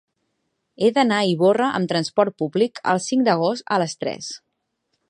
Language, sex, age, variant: Catalan, female, 19-29, Central